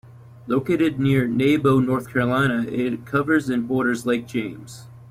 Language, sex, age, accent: English, female, 19-29, United States English